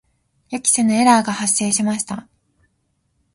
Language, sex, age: Japanese, female, 19-29